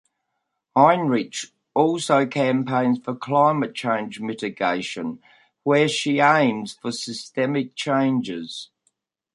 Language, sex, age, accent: English, male, 70-79, Australian English